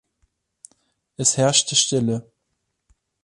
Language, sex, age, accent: German, male, 30-39, Deutschland Deutsch